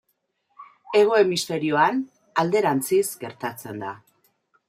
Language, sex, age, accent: Basque, female, 50-59, Mendebalekoa (Araba, Bizkaia, Gipuzkoako mendebaleko herri batzuk)